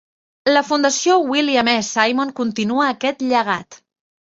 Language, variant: Catalan, Central